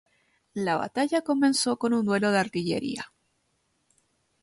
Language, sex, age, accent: Spanish, female, 19-29, Rioplatense: Argentina, Uruguay, este de Bolivia, Paraguay